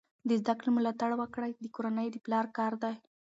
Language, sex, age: Pashto, female, 19-29